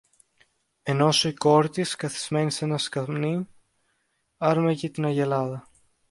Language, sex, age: Greek, male, under 19